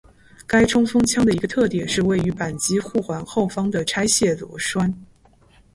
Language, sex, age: Chinese, female, 19-29